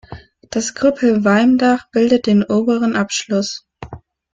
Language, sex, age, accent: German, female, 19-29, Deutschland Deutsch